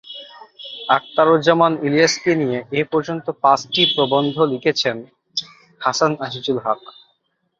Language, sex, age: Bengali, male, 30-39